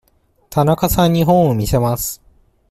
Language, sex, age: Japanese, male, 19-29